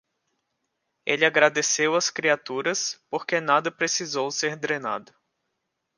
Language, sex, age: Portuguese, male, 19-29